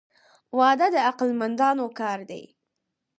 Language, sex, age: Pashto, female, under 19